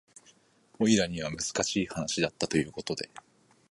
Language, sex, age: Japanese, male, 19-29